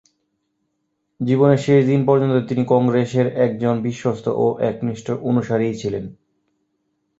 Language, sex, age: Bengali, male, 19-29